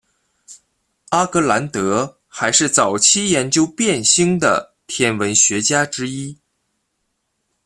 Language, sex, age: Chinese, male, 19-29